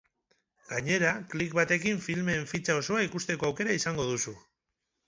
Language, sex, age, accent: Basque, male, 30-39, Mendebalekoa (Araba, Bizkaia, Gipuzkoako mendebaleko herri batzuk)